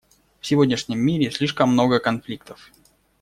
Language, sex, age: Russian, male, 40-49